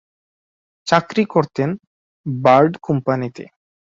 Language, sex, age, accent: Bengali, male, 19-29, fluent